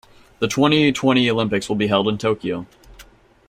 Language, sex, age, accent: English, male, 19-29, United States English